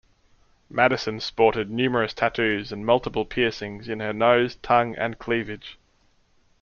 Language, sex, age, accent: English, male, 40-49, Australian English